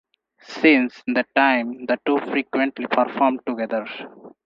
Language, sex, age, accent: English, male, 19-29, India and South Asia (India, Pakistan, Sri Lanka)